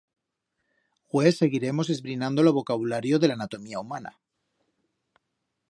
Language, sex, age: Aragonese, male, 40-49